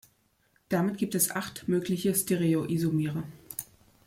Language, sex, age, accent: German, female, 40-49, Deutschland Deutsch